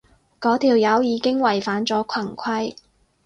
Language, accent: Cantonese, 广州音